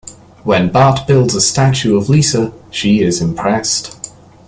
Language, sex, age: English, male, 19-29